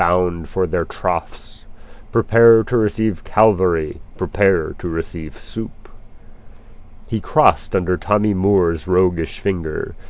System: none